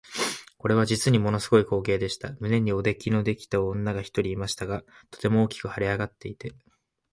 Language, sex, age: Japanese, male, 19-29